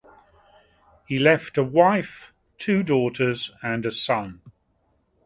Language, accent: English, England English